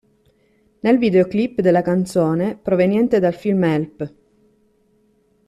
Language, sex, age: Italian, female, 30-39